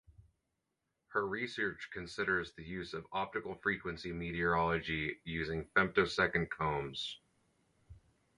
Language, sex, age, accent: English, male, 30-39, United States English